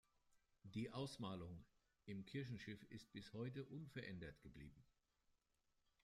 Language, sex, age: German, male, 50-59